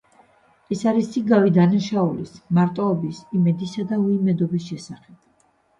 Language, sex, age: Georgian, female, 40-49